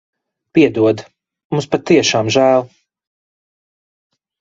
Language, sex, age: Latvian, male, 40-49